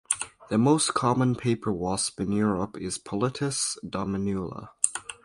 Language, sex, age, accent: English, male, under 19, Canadian English